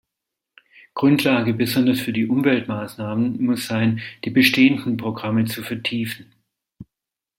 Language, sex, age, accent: German, male, 50-59, Deutschland Deutsch